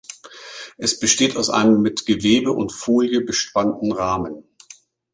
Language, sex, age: German, male, 50-59